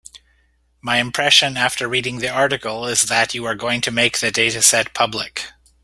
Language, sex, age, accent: English, male, 40-49, Canadian English